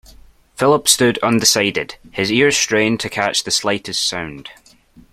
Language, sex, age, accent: English, male, under 19, Scottish English